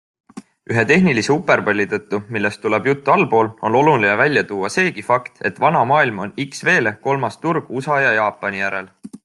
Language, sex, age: Estonian, male, 19-29